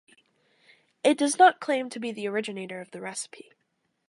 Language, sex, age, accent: English, female, under 19, United States English